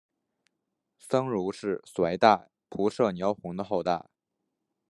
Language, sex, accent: Chinese, male, 出生地：河南省